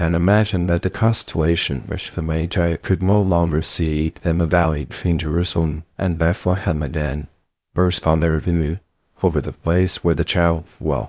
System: TTS, VITS